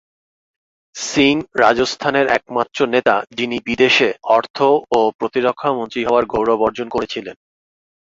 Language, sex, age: Bengali, male, 30-39